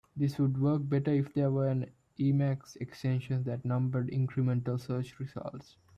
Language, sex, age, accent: English, male, 19-29, India and South Asia (India, Pakistan, Sri Lanka)